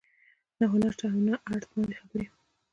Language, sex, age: Pashto, female, 19-29